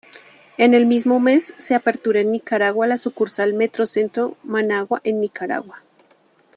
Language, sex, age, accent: Spanish, female, 30-39, Caribe: Cuba, Venezuela, Puerto Rico, República Dominicana, Panamá, Colombia caribeña, México caribeño, Costa del golfo de México